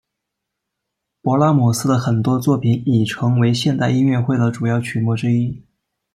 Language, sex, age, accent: Chinese, male, 19-29, 出生地：四川省